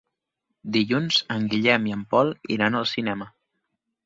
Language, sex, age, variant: Catalan, male, 19-29, Nord-Occidental